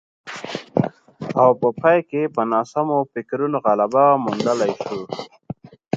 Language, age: Pashto, 30-39